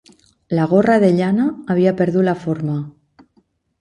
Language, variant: Catalan, Nord-Occidental